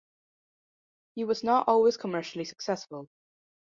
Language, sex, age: English, female, under 19